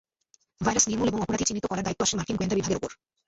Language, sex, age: Bengali, female, 19-29